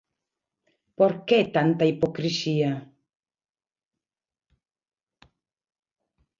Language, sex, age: Galician, female, 60-69